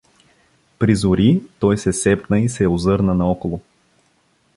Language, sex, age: Bulgarian, male, 19-29